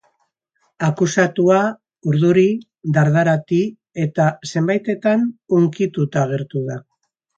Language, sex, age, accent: Basque, male, 50-59, Mendebalekoa (Araba, Bizkaia, Gipuzkoako mendebaleko herri batzuk)